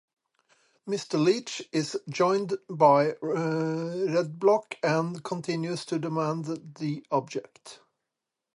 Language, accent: English, United States English